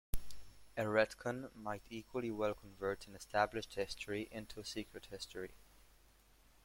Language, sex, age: English, male, under 19